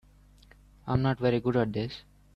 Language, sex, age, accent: English, male, 19-29, England English